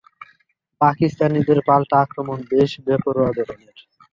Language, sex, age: Bengali, male, 19-29